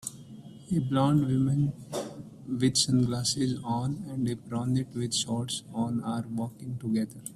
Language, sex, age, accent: English, male, 30-39, India and South Asia (India, Pakistan, Sri Lanka)